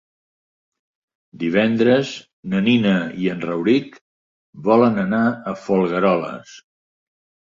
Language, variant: Catalan, Septentrional